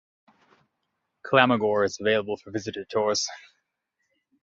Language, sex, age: English, male, 30-39